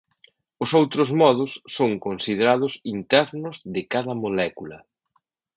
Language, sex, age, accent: Galician, male, 40-49, Central (sen gheada)